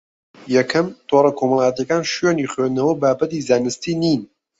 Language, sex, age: Central Kurdish, male, 19-29